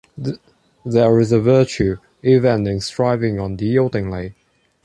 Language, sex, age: English, male, 19-29